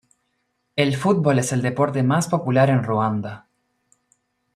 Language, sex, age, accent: Spanish, male, 19-29, Rioplatense: Argentina, Uruguay, este de Bolivia, Paraguay